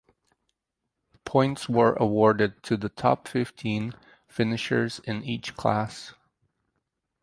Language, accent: English, United States English